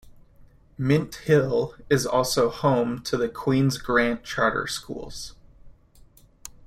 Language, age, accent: English, 30-39, United States English